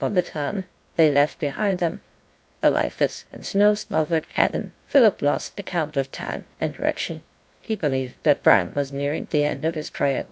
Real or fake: fake